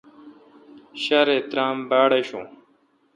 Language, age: Kalkoti, 19-29